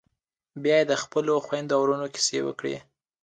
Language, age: Pashto, under 19